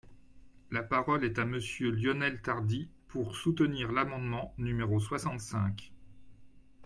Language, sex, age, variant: French, male, 50-59, Français de métropole